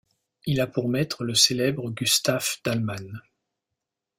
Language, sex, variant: French, male, Français de métropole